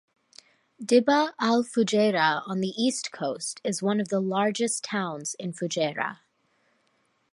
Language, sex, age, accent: English, female, 19-29, United States English